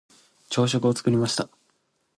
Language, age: Japanese, 19-29